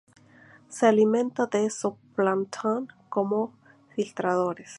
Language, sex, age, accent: Spanish, female, 30-39, México